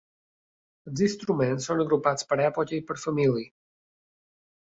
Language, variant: Catalan, Balear